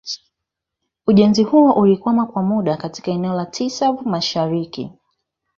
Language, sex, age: Swahili, female, 19-29